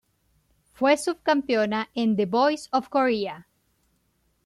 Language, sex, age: Spanish, female, 30-39